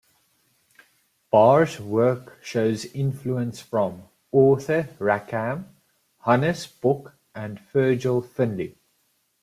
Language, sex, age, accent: English, male, 19-29, Southern African (South Africa, Zimbabwe, Namibia)